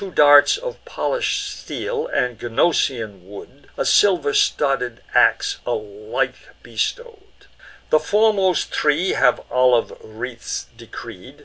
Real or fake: real